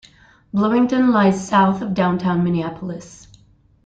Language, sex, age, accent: English, female, 19-29, United States English